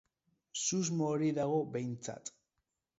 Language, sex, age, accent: Basque, male, 40-49, Erdialdekoa edo Nafarra (Gipuzkoa, Nafarroa)